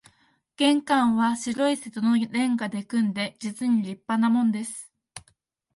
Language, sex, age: Japanese, female, 19-29